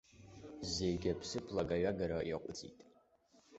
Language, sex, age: Abkhazian, male, under 19